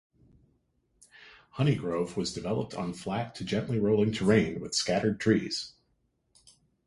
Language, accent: English, United States English